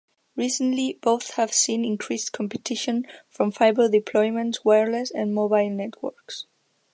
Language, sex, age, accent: English, female, under 19, United States English